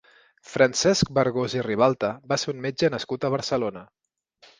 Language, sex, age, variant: Catalan, male, 30-39, Central